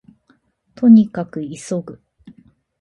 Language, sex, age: Japanese, female, 40-49